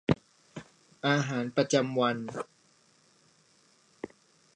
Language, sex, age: Thai, male, 19-29